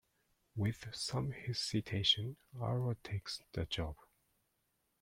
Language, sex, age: English, male, 40-49